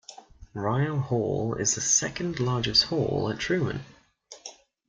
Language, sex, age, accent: English, male, under 19, England English